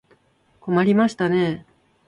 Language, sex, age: Japanese, female, 19-29